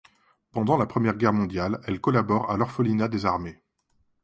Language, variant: French, Français de métropole